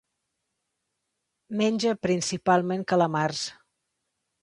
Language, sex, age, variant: Catalan, female, 40-49, Central